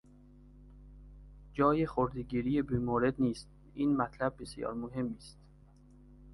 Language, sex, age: Persian, male, 19-29